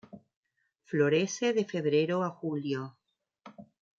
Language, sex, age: Spanish, female, 50-59